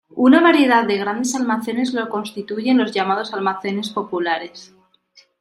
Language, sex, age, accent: Spanish, female, 30-39, España: Centro-Sur peninsular (Madrid, Toledo, Castilla-La Mancha)